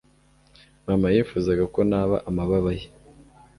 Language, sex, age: Kinyarwanda, male, 19-29